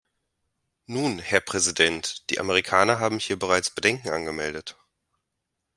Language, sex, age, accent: German, male, 19-29, Deutschland Deutsch